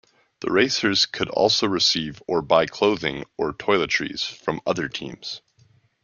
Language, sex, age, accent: English, male, 19-29, Canadian English